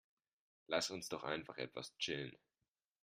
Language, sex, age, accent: German, male, 19-29, Deutschland Deutsch